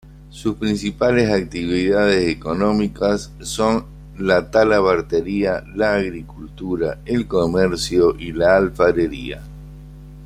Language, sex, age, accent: Spanish, male, 60-69, Rioplatense: Argentina, Uruguay, este de Bolivia, Paraguay